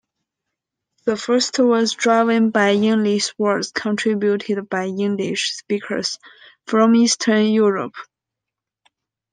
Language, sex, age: English, female, 19-29